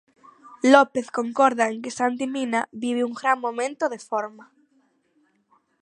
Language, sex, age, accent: Galician, female, under 19, Atlántico (seseo e gheada); Normativo (estándar)